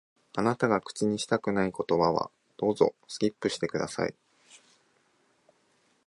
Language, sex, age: Japanese, male, 19-29